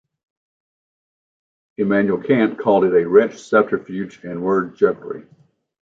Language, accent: English, United States English